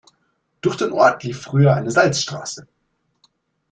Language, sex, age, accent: German, male, 19-29, Deutschland Deutsch